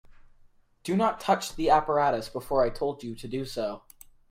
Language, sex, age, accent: English, male, under 19, Canadian English